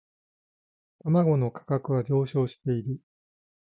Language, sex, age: Japanese, male, 60-69